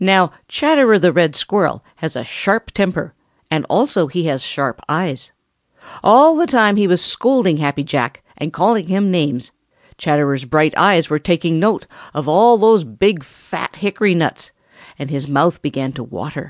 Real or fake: real